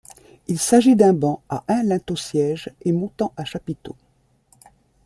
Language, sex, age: French, female, 50-59